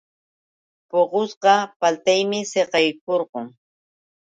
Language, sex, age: Yauyos Quechua, female, 60-69